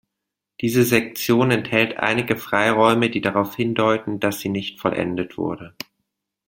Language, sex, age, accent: German, male, 19-29, Deutschland Deutsch